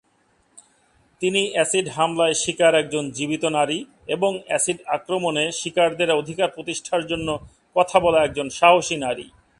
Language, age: Bengali, 40-49